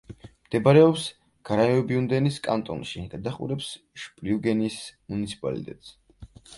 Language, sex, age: Georgian, male, 19-29